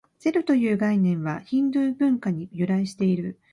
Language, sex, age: Japanese, female, 50-59